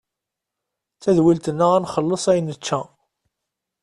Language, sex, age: Kabyle, male, 30-39